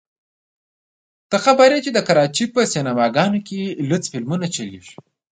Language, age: Pashto, 19-29